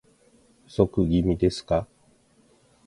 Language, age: Japanese, 50-59